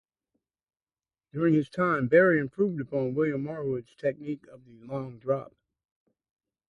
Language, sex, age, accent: English, male, 60-69, United States English